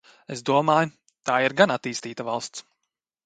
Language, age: Latvian, 30-39